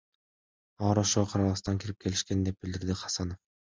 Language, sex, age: Kyrgyz, male, under 19